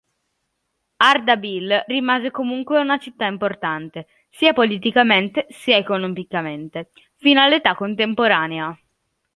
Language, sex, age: Italian, female, under 19